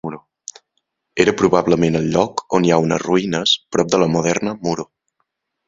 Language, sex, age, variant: Catalan, male, 19-29, Central